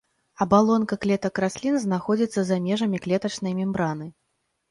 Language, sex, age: Belarusian, female, 30-39